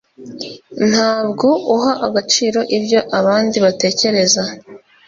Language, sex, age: Kinyarwanda, female, 30-39